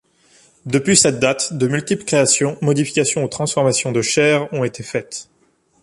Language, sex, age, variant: French, male, 19-29, Français de métropole